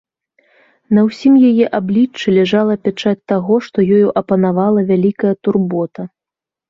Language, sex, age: Belarusian, female, 19-29